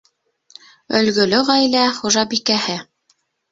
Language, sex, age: Bashkir, female, 30-39